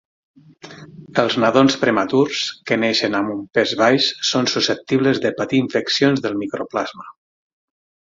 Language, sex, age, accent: Catalan, male, 40-49, central; nord-occidental